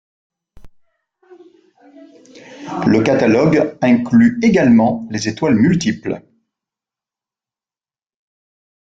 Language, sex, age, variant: French, male, 50-59, Français de métropole